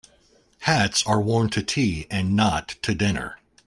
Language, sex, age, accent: English, male, 40-49, United States English